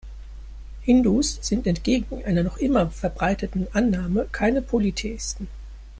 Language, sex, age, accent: German, male, 19-29, Deutschland Deutsch